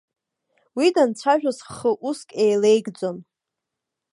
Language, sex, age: Abkhazian, female, 19-29